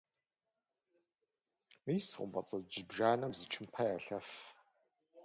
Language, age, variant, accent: Kabardian, 40-49, Адыгэбзэ (Къэбэрдей, Кирил, псоми зэдай), Джылэхъстэней (Gilahsteney)